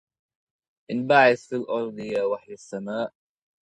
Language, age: Arabic, under 19